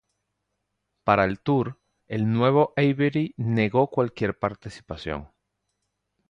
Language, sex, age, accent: Spanish, male, 40-49, Caribe: Cuba, Venezuela, Puerto Rico, República Dominicana, Panamá, Colombia caribeña, México caribeño, Costa del golfo de México